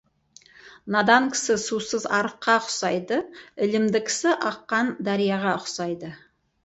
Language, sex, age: Kazakh, female, 40-49